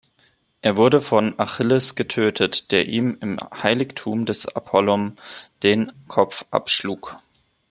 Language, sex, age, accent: German, male, 19-29, Deutschland Deutsch